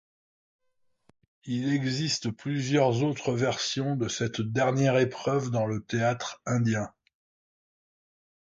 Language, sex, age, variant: French, male, 60-69, Français de métropole